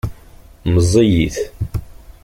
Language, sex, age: Kabyle, male, 40-49